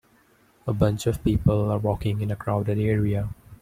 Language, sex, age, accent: English, male, 19-29, India and South Asia (India, Pakistan, Sri Lanka)